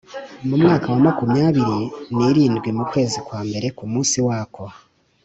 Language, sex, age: Kinyarwanda, male, 19-29